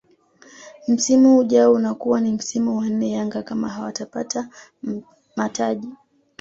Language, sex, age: Swahili, female, 19-29